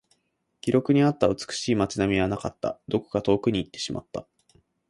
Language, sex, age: Japanese, male, 19-29